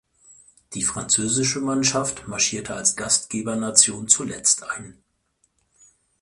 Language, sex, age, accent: German, male, 40-49, Deutschland Deutsch